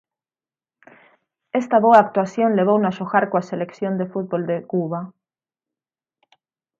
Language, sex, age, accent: Galician, female, 19-29, Atlántico (seseo e gheada); Normativo (estándar)